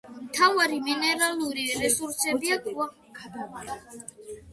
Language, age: Georgian, 30-39